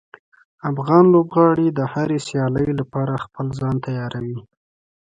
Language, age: Pashto, 19-29